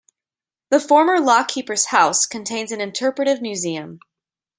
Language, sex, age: English, female, 30-39